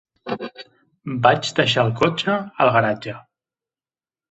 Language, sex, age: Catalan, male, 30-39